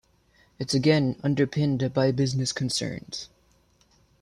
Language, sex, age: English, male, under 19